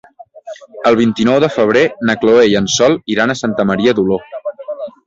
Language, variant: Catalan, Central